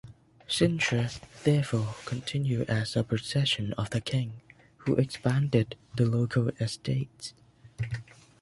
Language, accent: English, England English